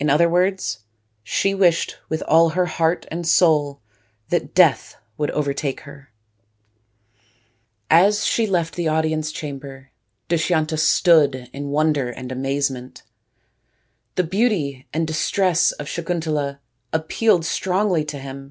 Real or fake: real